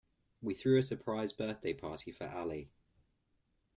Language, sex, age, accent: English, male, 19-29, England English